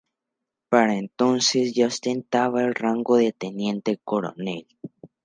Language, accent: Spanish, México